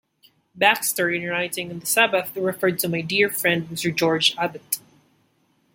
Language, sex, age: English, male, 19-29